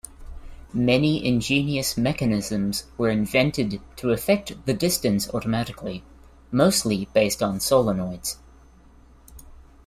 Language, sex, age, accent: English, male, 19-29, New Zealand English